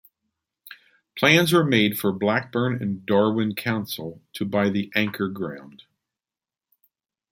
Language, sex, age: English, male, 50-59